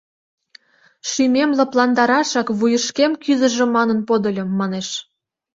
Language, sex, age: Mari, female, 19-29